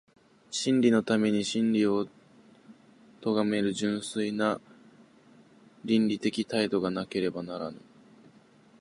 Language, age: Japanese, under 19